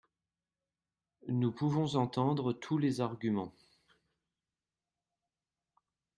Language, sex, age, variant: French, male, 30-39, Français de métropole